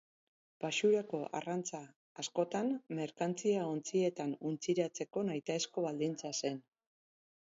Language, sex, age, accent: Basque, female, 50-59, Erdialdekoa edo Nafarra (Gipuzkoa, Nafarroa)